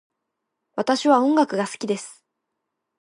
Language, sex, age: Japanese, female, under 19